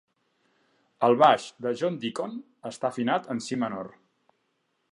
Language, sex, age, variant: Catalan, male, 50-59, Central